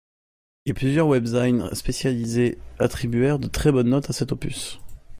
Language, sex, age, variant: French, male, under 19, Français de métropole